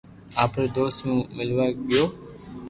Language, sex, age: Loarki, female, under 19